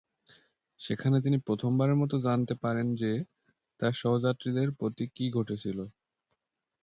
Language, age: Bengali, 19-29